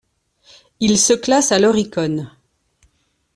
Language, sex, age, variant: French, female, 50-59, Français de métropole